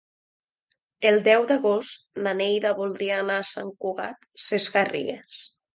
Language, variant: Catalan, Nord-Occidental